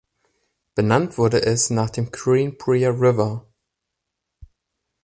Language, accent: German, Deutschland Deutsch